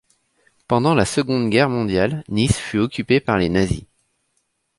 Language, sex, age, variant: French, male, 30-39, Français de métropole